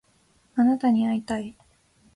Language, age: Japanese, 19-29